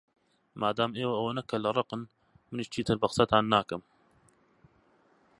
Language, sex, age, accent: Central Kurdish, male, 19-29, سۆرانی